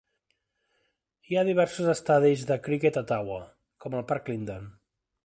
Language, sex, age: Catalan, male, 30-39